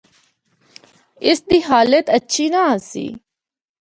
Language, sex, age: Northern Hindko, female, 19-29